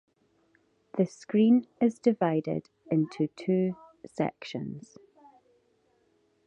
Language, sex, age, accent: English, female, 19-29, Scottish English